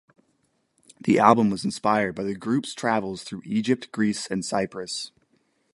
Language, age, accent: English, 19-29, United States English